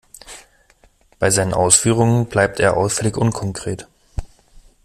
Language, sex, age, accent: German, male, 30-39, Deutschland Deutsch